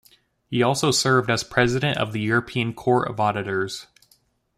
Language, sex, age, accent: English, male, 19-29, United States English